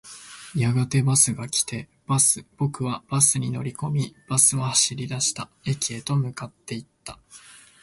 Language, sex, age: Japanese, male, 19-29